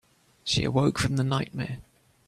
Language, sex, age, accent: English, male, 50-59, England English